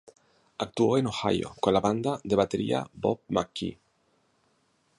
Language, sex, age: Spanish, male, 50-59